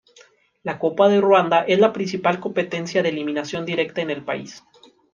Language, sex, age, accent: Spanish, male, 19-29, México